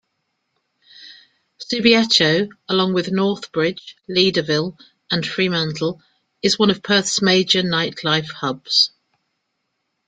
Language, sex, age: English, female, 50-59